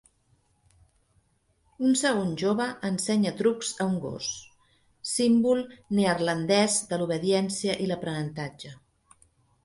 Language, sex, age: Catalan, female, 50-59